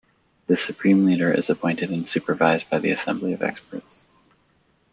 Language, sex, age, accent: English, male, 30-39, United States English